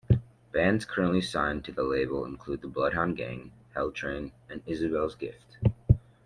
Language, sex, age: English, male, under 19